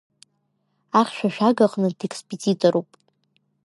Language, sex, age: Abkhazian, female, 19-29